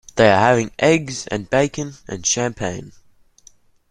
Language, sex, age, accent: English, male, under 19, Australian English